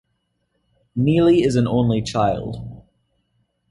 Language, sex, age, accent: English, male, under 19, United States English